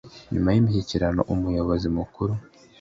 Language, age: Kinyarwanda, 19-29